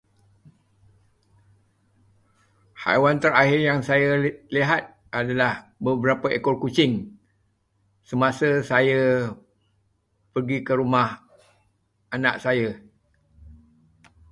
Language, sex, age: Malay, male, 70-79